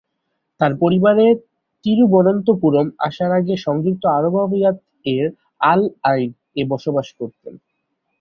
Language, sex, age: Bengali, male, 19-29